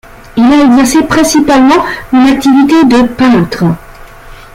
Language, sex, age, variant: French, female, 50-59, Français de métropole